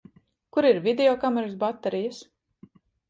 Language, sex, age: Latvian, female, 30-39